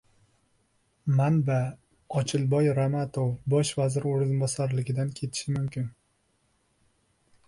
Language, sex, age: Uzbek, male, 19-29